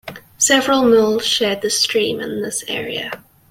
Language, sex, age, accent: English, female, 19-29, Southern African (South Africa, Zimbabwe, Namibia)